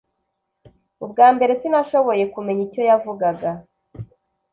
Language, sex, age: Kinyarwanda, female, 19-29